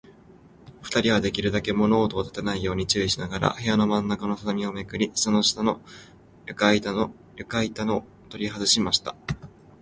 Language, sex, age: Japanese, male, under 19